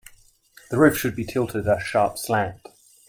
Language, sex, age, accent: English, male, 19-29, Australian English